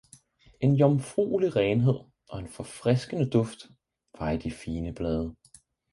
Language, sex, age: Danish, male, 19-29